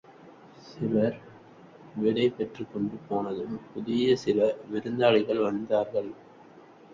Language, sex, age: Tamil, male, 19-29